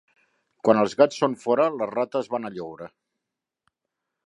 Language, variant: Catalan, Central